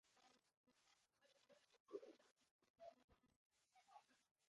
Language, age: English, 19-29